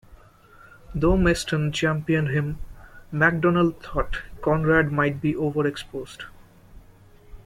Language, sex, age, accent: English, male, 19-29, India and South Asia (India, Pakistan, Sri Lanka)